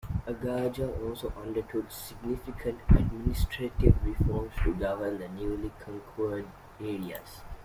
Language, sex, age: English, male, under 19